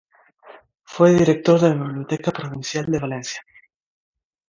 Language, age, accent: Spanish, 19-29, España: Islas Canarias